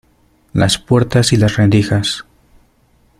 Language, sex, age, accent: Spanish, male, 19-29, Andino-Pacífico: Colombia, Perú, Ecuador, oeste de Bolivia y Venezuela andina